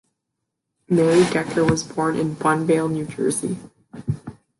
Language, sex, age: English, female, under 19